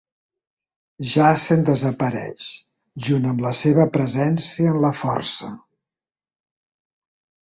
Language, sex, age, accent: Catalan, male, 70-79, Barcelona